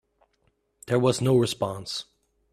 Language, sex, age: English, male, 19-29